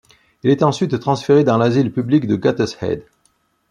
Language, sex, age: French, male, 40-49